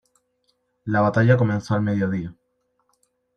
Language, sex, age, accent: Spanish, male, 19-29, España: Centro-Sur peninsular (Madrid, Toledo, Castilla-La Mancha)